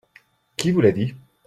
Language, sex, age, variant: French, male, 19-29, Français de métropole